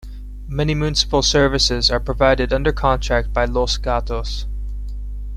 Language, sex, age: English, male, 19-29